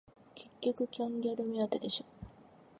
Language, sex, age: Japanese, female, 19-29